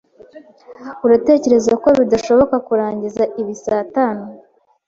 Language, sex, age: Kinyarwanda, female, 19-29